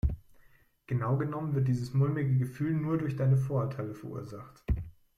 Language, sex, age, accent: German, male, 19-29, Deutschland Deutsch